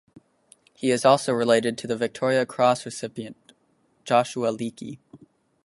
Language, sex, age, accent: English, male, under 19, United States English